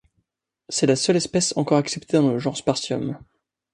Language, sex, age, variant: French, male, 19-29, Français de métropole